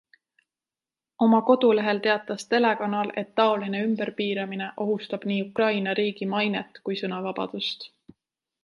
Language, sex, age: Estonian, female, 19-29